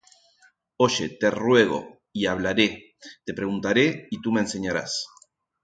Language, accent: Spanish, Rioplatense: Argentina, Uruguay, este de Bolivia, Paraguay